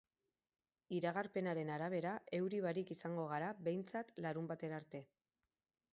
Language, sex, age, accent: Basque, female, 40-49, Erdialdekoa edo Nafarra (Gipuzkoa, Nafarroa)